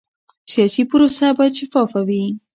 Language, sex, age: Pashto, female, 40-49